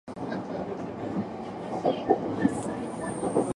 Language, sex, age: Japanese, male, under 19